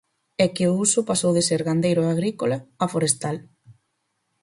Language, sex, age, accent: Galician, female, 19-29, Normativo (estándar)